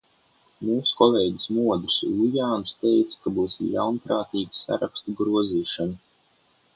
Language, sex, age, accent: Latvian, male, under 19, Vidus dialekts